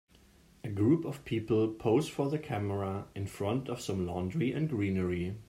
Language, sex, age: English, male, 30-39